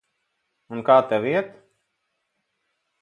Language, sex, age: Latvian, male, 40-49